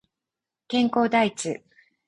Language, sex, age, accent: Japanese, female, 40-49, 標準語